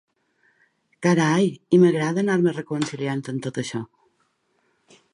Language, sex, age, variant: Catalan, female, 40-49, Balear